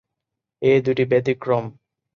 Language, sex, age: Bengali, male, 19-29